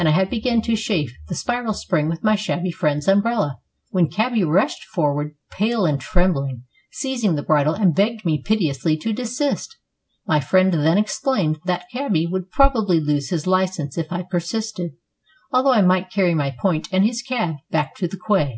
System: none